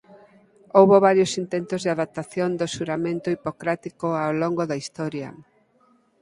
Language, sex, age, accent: Galician, female, 50-59, Normativo (estándar)